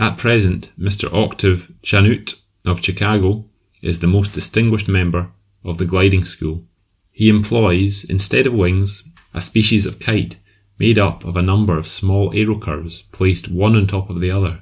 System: none